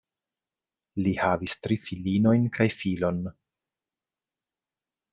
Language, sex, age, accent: Esperanto, male, 30-39, Internacia